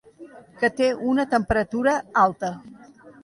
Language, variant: Catalan, Central